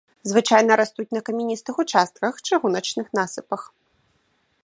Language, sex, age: Belarusian, female, 19-29